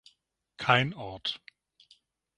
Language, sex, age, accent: German, male, 50-59, Deutschland Deutsch; Süddeutsch